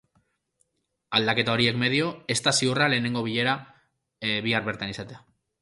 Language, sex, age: Basque, male, 19-29